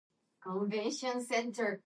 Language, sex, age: English, female, 19-29